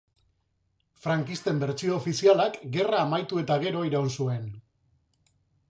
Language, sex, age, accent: Basque, male, 50-59, Mendebalekoa (Araba, Bizkaia, Gipuzkoako mendebaleko herri batzuk)